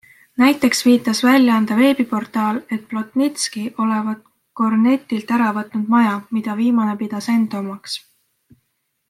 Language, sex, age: Estonian, female, 19-29